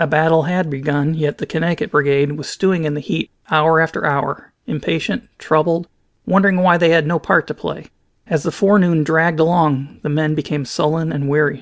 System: none